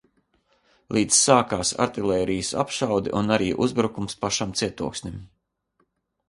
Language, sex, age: Latvian, male, 50-59